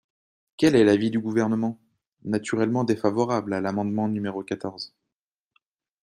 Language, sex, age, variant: French, male, 19-29, Français de métropole